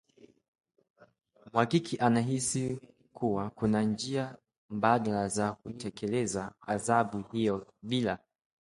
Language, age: Swahili, 19-29